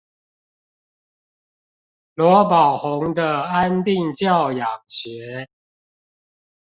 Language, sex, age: Chinese, male, 50-59